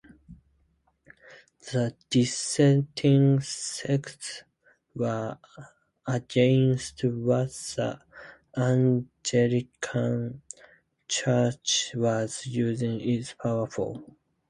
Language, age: English, 19-29